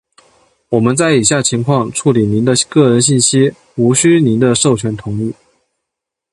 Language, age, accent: Chinese, 19-29, 出生地：江西省